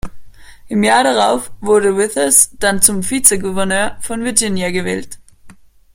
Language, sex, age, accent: German, female, 19-29, Österreichisches Deutsch